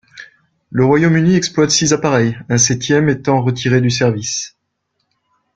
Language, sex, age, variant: French, male, 40-49, Français de métropole